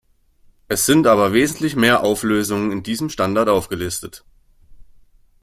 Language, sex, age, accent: German, male, 19-29, Deutschland Deutsch